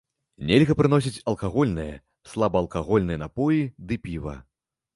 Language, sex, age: Belarusian, male, 19-29